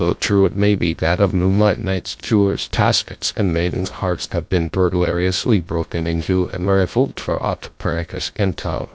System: TTS, GlowTTS